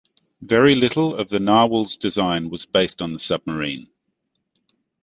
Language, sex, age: English, male, 40-49